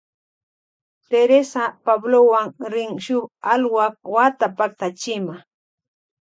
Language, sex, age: Loja Highland Quichua, female, 40-49